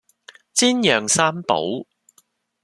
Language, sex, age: Cantonese, male, 30-39